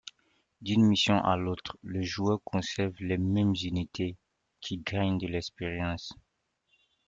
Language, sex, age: French, male, 30-39